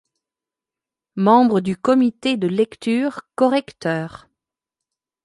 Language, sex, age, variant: French, female, 50-59, Français de métropole